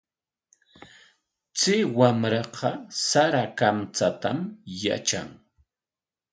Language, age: Corongo Ancash Quechua, 50-59